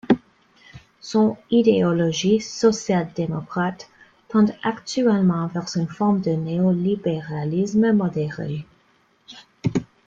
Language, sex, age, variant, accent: French, female, 19-29, Français d'Amérique du Nord, Français du Canada